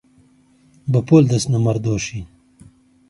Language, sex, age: Central Kurdish, male, 30-39